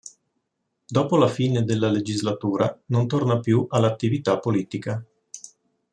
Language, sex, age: Italian, male, 50-59